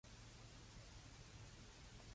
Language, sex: Cantonese, female